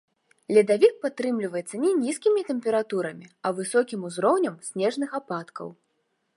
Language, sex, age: Belarusian, female, 30-39